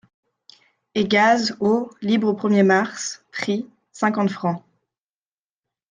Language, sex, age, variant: French, female, 19-29, Français de métropole